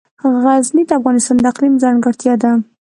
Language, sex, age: Pashto, female, under 19